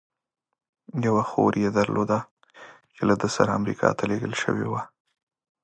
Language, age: Pashto, 19-29